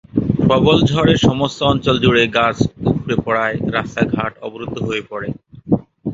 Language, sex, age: Bengali, male, 30-39